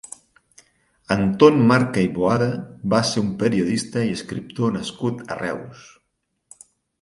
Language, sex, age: Catalan, male, 40-49